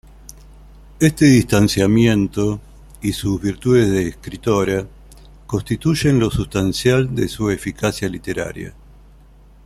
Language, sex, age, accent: Spanish, male, 40-49, Rioplatense: Argentina, Uruguay, este de Bolivia, Paraguay